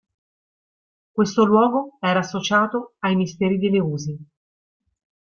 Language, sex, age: Italian, female, 40-49